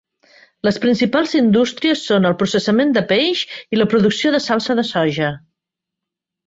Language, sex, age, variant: Catalan, female, 50-59, Central